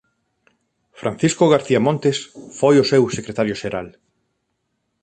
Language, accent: Galician, Normativo (estándar)